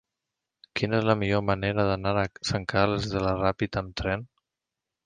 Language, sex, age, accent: Catalan, male, 30-39, central; valencià